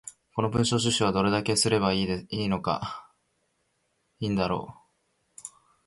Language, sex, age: Japanese, male, 19-29